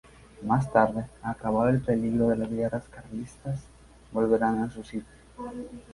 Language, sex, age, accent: Spanish, male, 19-29, México